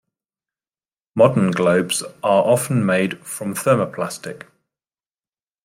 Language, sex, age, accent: English, male, 40-49, England English